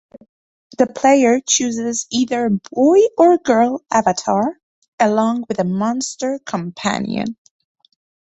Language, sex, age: English, female, 19-29